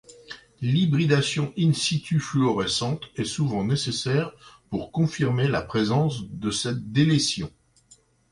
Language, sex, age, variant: French, male, 60-69, Français de métropole